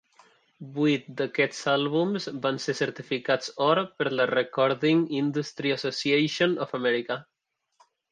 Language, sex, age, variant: Catalan, male, 19-29, Central